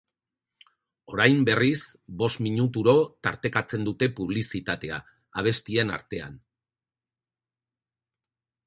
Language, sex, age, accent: Basque, male, 40-49, Erdialdekoa edo Nafarra (Gipuzkoa, Nafarroa)